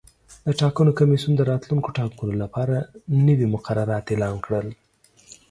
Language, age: Pashto, 30-39